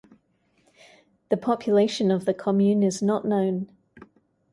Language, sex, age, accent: English, female, 30-39, England English